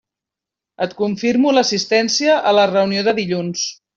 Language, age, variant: Catalan, 40-49, Central